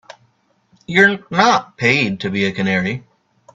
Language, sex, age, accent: English, male, under 19, United States English